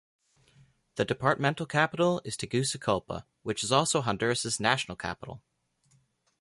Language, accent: English, United States English